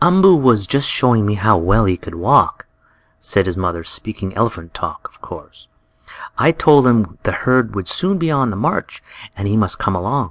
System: none